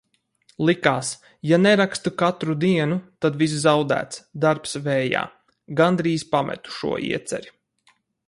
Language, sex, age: Latvian, male, 30-39